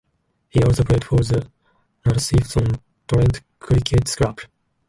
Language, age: English, 19-29